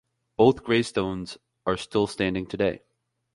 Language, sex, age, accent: English, male, 19-29, United States English